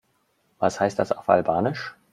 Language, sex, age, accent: German, male, 30-39, Deutschland Deutsch